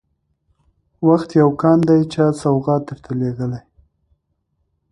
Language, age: Pashto, 19-29